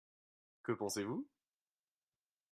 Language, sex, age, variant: French, male, 19-29, Français de métropole